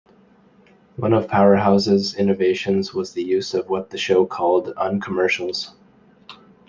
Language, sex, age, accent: English, male, 30-39, Canadian English